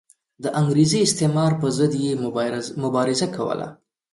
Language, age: Pashto, 30-39